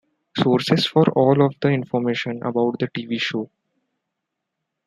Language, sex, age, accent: English, male, 19-29, India and South Asia (India, Pakistan, Sri Lanka)